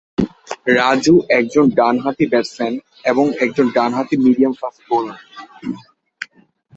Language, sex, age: Bengali, male, 19-29